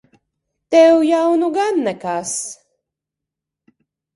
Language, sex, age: Latvian, female, 30-39